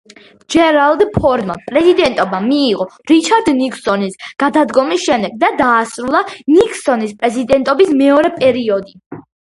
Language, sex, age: Georgian, female, under 19